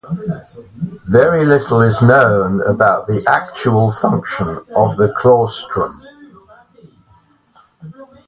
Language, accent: English, England English